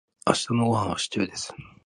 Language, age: Japanese, 30-39